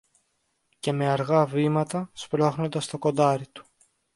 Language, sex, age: Greek, male, under 19